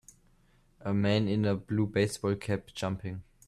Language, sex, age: English, male, under 19